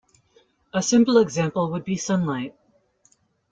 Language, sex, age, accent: English, male, 19-29, United States English